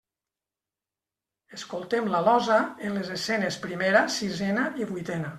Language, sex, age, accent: Catalan, male, 50-59, valencià